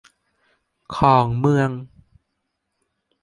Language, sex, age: Thai, male, under 19